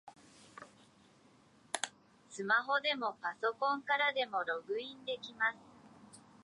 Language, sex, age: Japanese, male, 19-29